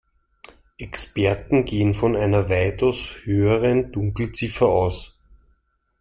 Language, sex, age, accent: German, male, 30-39, Österreichisches Deutsch